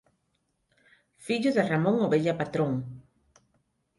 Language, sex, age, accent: Galician, female, 50-59, Neofalante